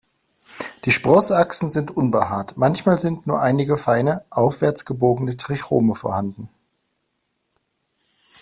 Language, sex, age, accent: German, male, 40-49, Deutschland Deutsch